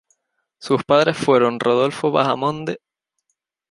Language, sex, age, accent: Spanish, male, 19-29, España: Islas Canarias